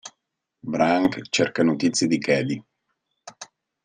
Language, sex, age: Italian, male, 40-49